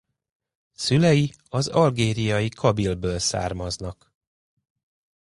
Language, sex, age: Hungarian, male, 40-49